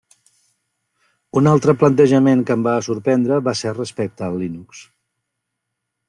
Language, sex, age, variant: Catalan, male, 50-59, Central